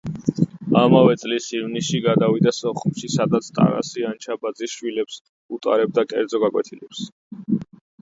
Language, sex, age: Georgian, male, 19-29